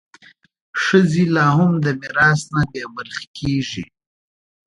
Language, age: Pashto, 19-29